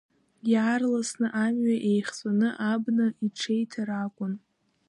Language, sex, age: Abkhazian, female, under 19